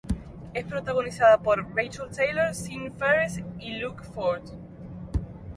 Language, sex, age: Spanish, female, 19-29